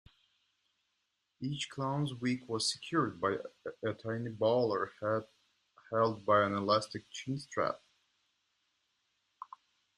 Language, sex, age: English, male, 19-29